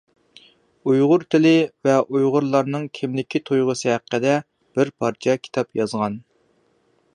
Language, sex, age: Uyghur, male, 30-39